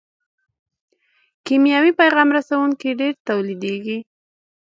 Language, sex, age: Pashto, female, 30-39